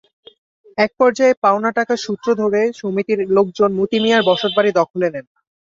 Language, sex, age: Bengali, male, under 19